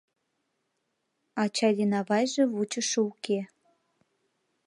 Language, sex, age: Mari, female, 19-29